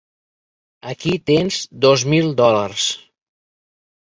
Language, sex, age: Catalan, male, 60-69